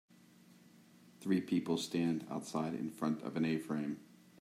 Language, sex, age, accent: English, male, 50-59, United States English